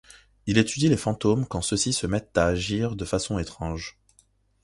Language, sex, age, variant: French, male, 19-29, Français de métropole